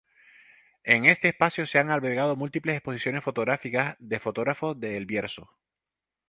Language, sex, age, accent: Spanish, male, 50-59, España: Islas Canarias